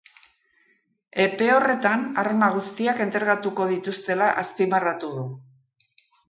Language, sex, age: Basque, female, 60-69